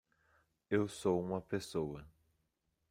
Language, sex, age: Portuguese, male, 30-39